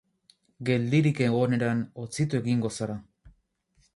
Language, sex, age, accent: Basque, male, 19-29, Mendebalekoa (Araba, Bizkaia, Gipuzkoako mendebaleko herri batzuk)